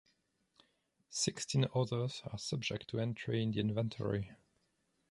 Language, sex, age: English, male, 30-39